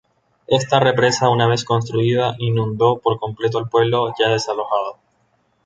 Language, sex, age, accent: Spanish, male, 19-29, Caribe: Cuba, Venezuela, Puerto Rico, República Dominicana, Panamá, Colombia caribeña, México caribeño, Costa del golfo de México